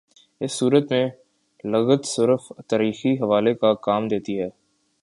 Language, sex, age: Urdu, male, 19-29